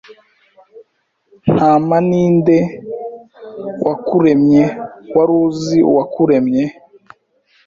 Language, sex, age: Kinyarwanda, female, 19-29